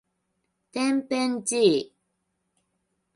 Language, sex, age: Japanese, female, 30-39